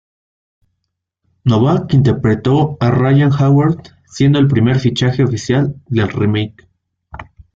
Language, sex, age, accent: Spanish, male, under 19, México